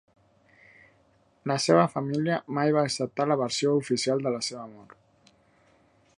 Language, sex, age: Catalan, male, 30-39